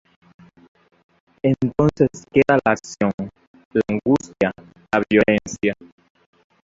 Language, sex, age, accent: Spanish, male, 19-29, Caribe: Cuba, Venezuela, Puerto Rico, República Dominicana, Panamá, Colombia caribeña, México caribeño, Costa del golfo de México